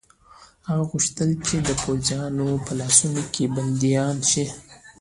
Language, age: Pashto, 19-29